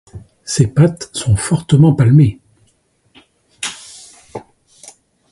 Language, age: French, 40-49